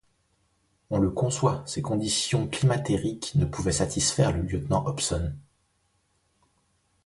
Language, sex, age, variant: French, male, 40-49, Français de métropole